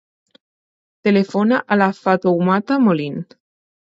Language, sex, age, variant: Catalan, female, under 19, Alacantí